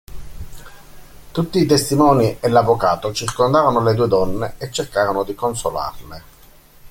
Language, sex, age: Italian, male, 50-59